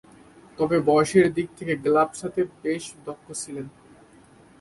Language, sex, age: Bengali, male, 19-29